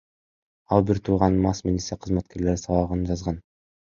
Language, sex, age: Kyrgyz, male, under 19